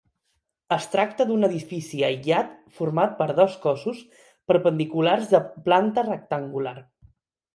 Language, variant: Catalan, Central